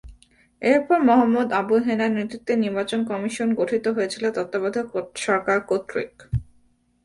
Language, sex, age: Bengali, female, 19-29